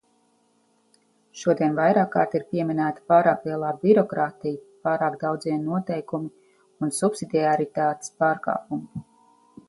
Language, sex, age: Latvian, female, 40-49